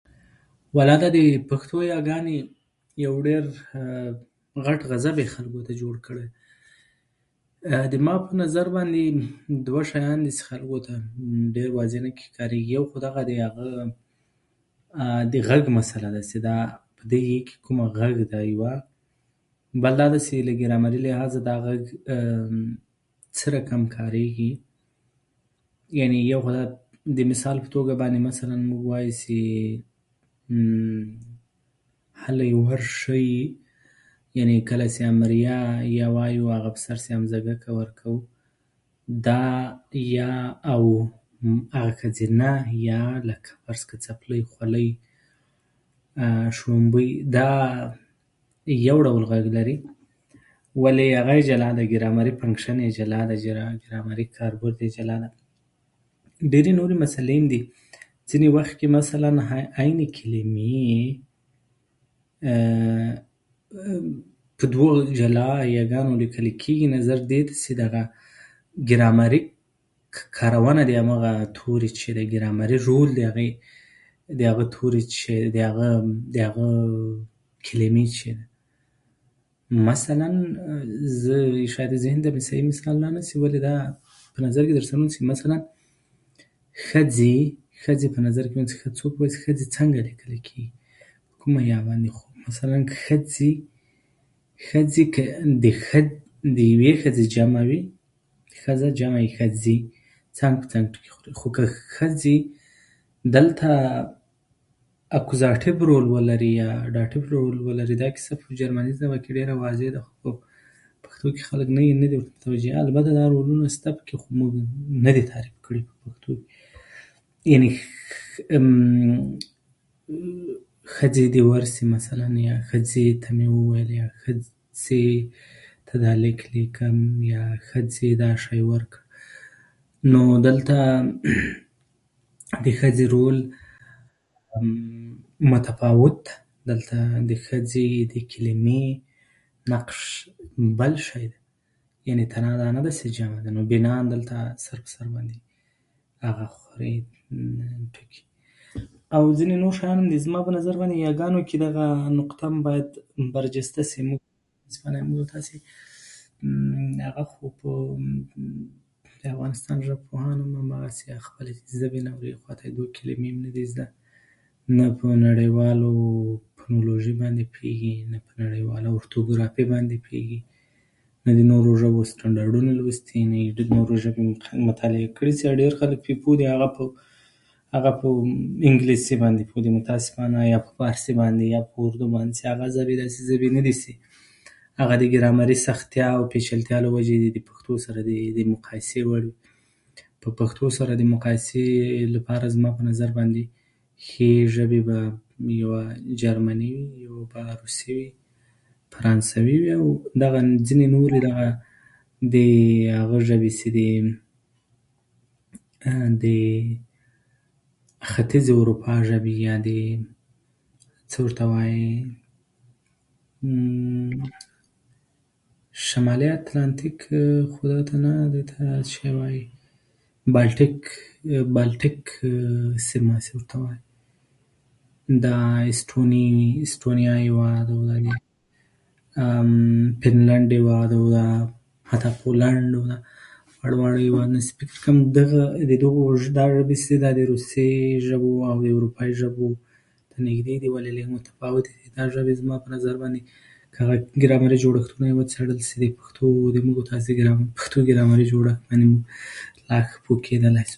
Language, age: Pashto, 30-39